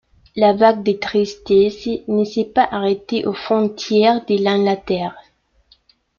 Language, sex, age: French, female, 19-29